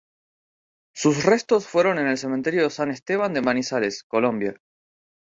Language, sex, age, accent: Spanish, male, under 19, Rioplatense: Argentina, Uruguay, este de Bolivia, Paraguay